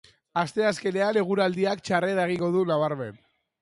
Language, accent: Basque, Mendebalekoa (Araba, Bizkaia, Gipuzkoako mendebaleko herri batzuk)